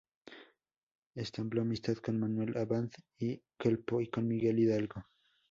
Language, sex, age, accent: Spanish, male, under 19, México